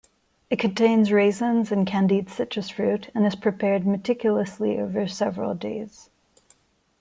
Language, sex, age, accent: English, female, 30-39, India and South Asia (India, Pakistan, Sri Lanka)